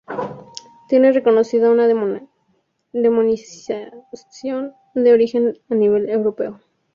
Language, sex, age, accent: Spanish, female, 19-29, México